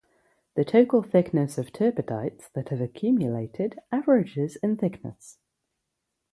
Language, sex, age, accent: English, female, 30-39, England English; yorkshire